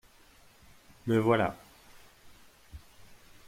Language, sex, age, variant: French, male, 19-29, Français de métropole